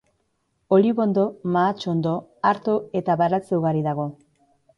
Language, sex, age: Basque, female, 30-39